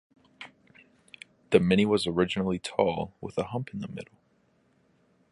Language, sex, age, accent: English, male, 19-29, United States English